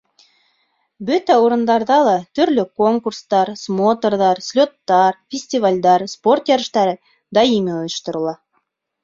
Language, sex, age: Bashkir, female, 19-29